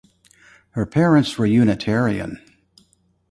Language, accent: English, United States English